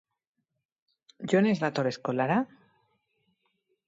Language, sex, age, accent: Basque, female, 50-59, Mendebalekoa (Araba, Bizkaia, Gipuzkoako mendebaleko herri batzuk)